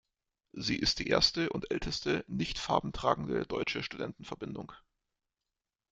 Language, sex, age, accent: German, male, 30-39, Deutschland Deutsch